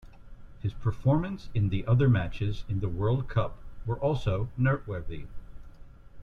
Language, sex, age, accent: English, male, 50-59, United States English